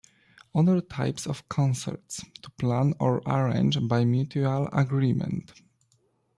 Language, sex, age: English, male, 19-29